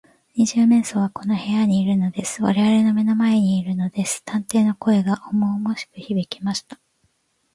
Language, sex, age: Japanese, female, 19-29